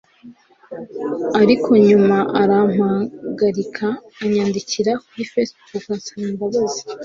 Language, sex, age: Kinyarwanda, female, 19-29